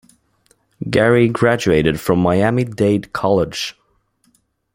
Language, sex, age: English, male, under 19